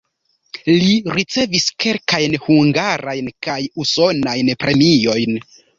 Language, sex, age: Esperanto, male, 19-29